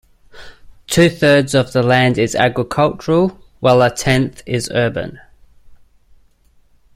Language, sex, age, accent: English, male, 30-39, Australian English